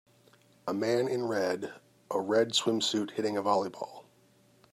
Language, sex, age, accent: English, male, 50-59, United States English